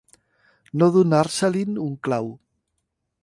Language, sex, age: Catalan, male, 40-49